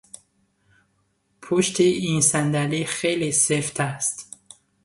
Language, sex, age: Persian, male, 30-39